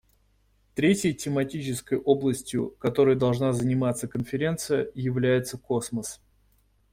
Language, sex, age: Russian, male, 30-39